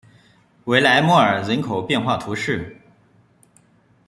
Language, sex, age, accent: Chinese, male, 30-39, 出生地：河南省